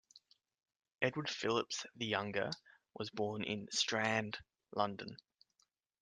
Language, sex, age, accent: English, male, 19-29, Australian English